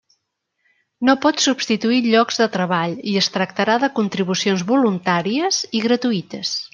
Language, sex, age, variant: Catalan, female, 50-59, Central